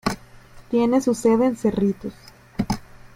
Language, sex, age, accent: Spanish, female, 19-29, México